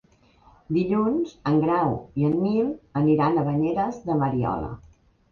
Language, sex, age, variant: Catalan, female, 50-59, Central